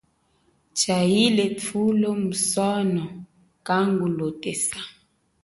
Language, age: Chokwe, 40-49